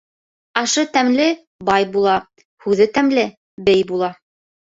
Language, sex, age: Bashkir, female, 19-29